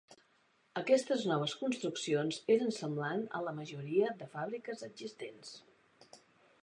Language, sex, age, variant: Catalan, female, 50-59, Central